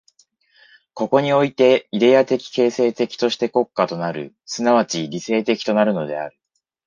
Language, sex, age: Japanese, male, 30-39